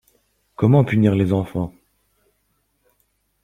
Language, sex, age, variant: French, male, under 19, Français de métropole